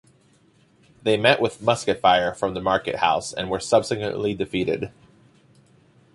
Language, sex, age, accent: English, male, 19-29, United States English